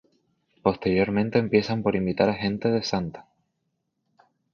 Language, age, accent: Spanish, 19-29, España: Islas Canarias